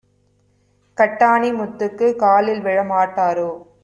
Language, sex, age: Tamil, female, 19-29